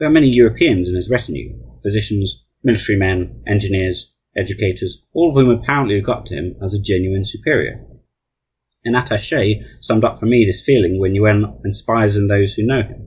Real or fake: real